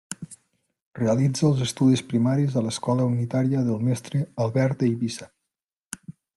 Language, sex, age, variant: Catalan, male, 19-29, Nord-Occidental